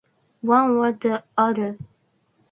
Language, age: English, 19-29